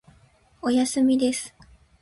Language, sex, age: Japanese, female, 19-29